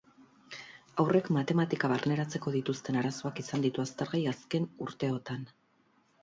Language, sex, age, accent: Basque, female, 40-49, Erdialdekoa edo Nafarra (Gipuzkoa, Nafarroa)